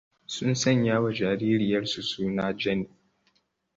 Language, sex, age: Hausa, male, 19-29